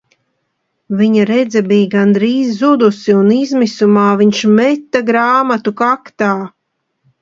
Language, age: Latvian, 40-49